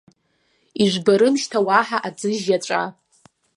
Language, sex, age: Abkhazian, female, 19-29